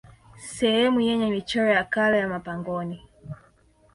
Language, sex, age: Swahili, female, 19-29